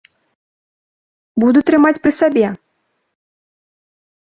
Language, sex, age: Belarusian, female, 19-29